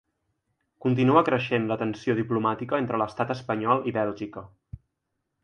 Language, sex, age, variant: Catalan, male, 19-29, Central